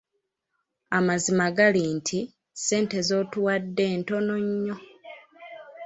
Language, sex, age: Ganda, female, 30-39